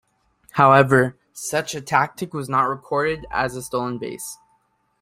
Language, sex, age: English, male, 19-29